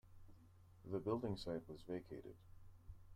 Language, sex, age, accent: English, male, 30-39, United States English